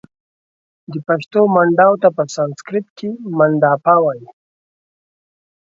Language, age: Pashto, 19-29